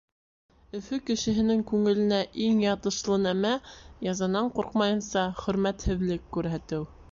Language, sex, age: Bashkir, female, 19-29